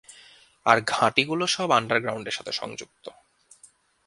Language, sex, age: Bengali, male, 19-29